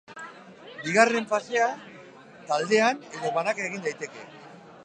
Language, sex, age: Basque, male, 40-49